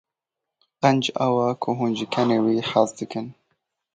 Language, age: Kurdish, 19-29